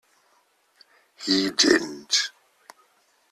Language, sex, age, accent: English, male, 50-59, England English